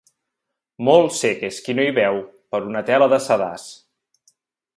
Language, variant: Catalan, Septentrional